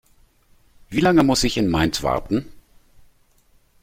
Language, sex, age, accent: German, male, 50-59, Deutschland Deutsch